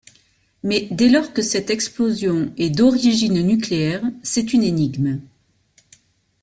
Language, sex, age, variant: French, female, 50-59, Français de métropole